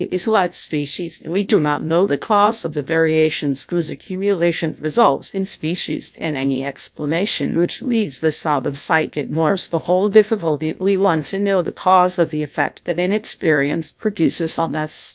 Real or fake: fake